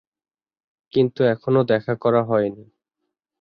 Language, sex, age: Bengali, male, 19-29